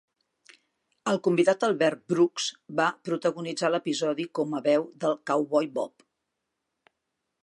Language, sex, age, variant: Catalan, female, 60-69, Central